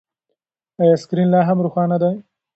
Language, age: Pashto, 30-39